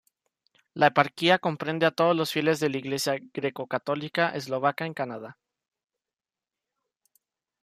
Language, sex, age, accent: Spanish, male, under 19, México